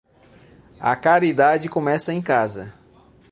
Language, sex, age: Portuguese, male, 40-49